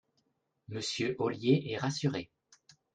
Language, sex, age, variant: French, male, 40-49, Français de métropole